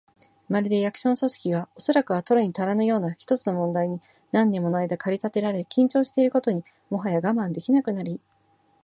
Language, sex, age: Japanese, female, 40-49